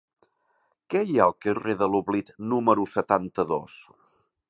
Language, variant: Catalan, Central